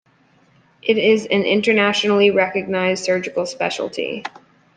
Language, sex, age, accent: English, female, 19-29, United States English